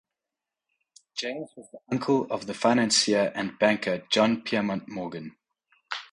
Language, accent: English, Southern African (South Africa, Zimbabwe, Namibia)